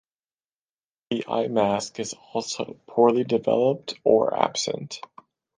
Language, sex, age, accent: English, male, 19-29, United States English